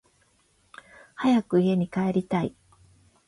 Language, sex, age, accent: Japanese, female, 50-59, 関西; 関東